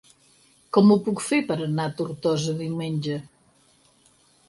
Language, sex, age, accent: Catalan, female, 60-69, Empordanès